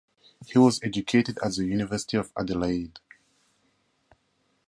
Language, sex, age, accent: English, male, 30-39, Southern African (South Africa, Zimbabwe, Namibia)